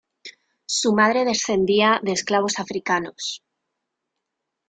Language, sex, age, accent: Spanish, female, 19-29, España: Centro-Sur peninsular (Madrid, Toledo, Castilla-La Mancha)